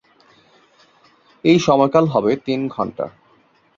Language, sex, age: Bengali, male, 19-29